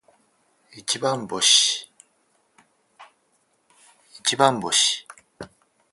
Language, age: Japanese, 50-59